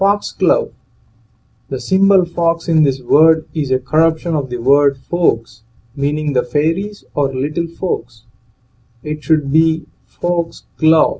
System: none